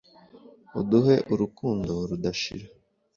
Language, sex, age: Kinyarwanda, male, 19-29